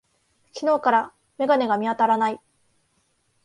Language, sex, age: Japanese, female, 19-29